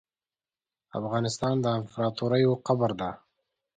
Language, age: Pashto, 19-29